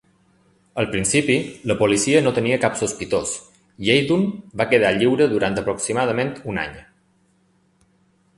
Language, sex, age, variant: Catalan, male, 30-39, Balear